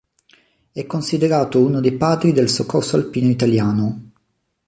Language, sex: Italian, male